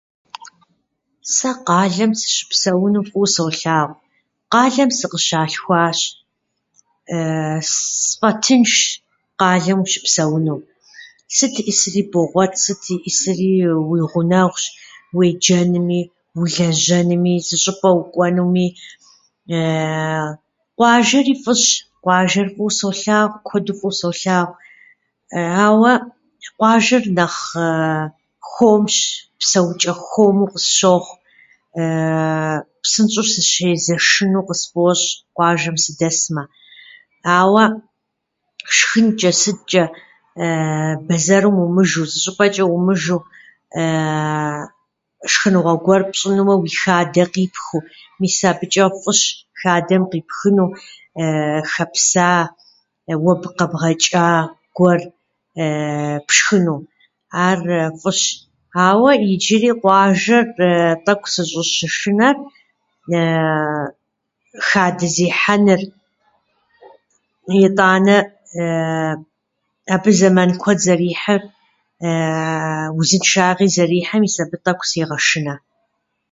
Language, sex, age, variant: Kabardian, female, 50-59, Адыгэбзэ (Къэбэрдей, Кирил, псоми зэдай)